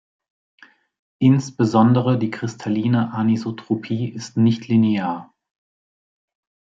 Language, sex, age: German, male, 40-49